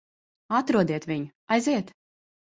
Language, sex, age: Latvian, female, 30-39